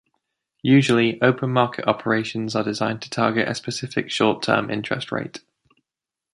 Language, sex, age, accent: English, male, 19-29, England English